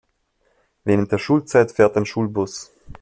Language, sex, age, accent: German, male, 19-29, Österreichisches Deutsch